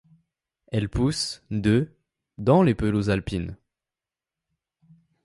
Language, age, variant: French, under 19, Français de métropole